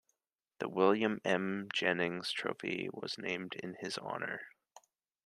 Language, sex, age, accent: English, male, 19-29, United States English